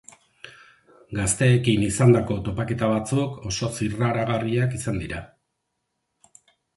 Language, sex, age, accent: Basque, male, 50-59, Erdialdekoa edo Nafarra (Gipuzkoa, Nafarroa)